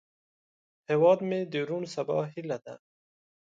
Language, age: Pashto, 30-39